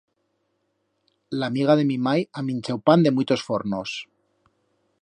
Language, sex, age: Aragonese, male, 40-49